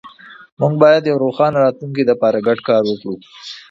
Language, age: Pashto, 19-29